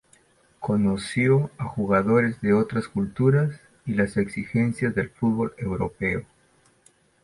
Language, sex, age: Spanish, male, 50-59